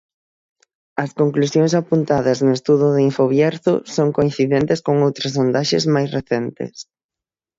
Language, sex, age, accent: Galician, male, 19-29, Atlántico (seseo e gheada); Normativo (estándar)